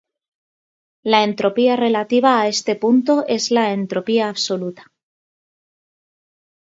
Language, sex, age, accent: Spanish, female, 30-39, España: Norte peninsular (Asturias, Castilla y León, Cantabria, País Vasco, Navarra, Aragón, La Rioja, Guadalajara, Cuenca)